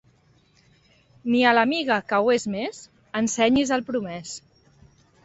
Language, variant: Catalan, Central